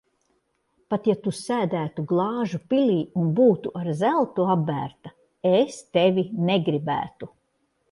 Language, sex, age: Latvian, female, 60-69